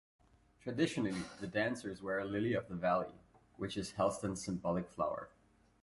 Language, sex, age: English, male, 19-29